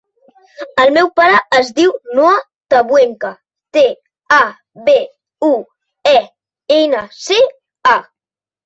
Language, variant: Catalan, Central